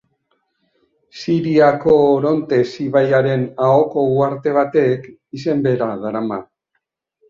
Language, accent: Basque, Mendebalekoa (Araba, Bizkaia, Gipuzkoako mendebaleko herri batzuk)